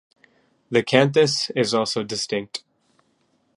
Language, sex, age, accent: English, male, under 19, United States English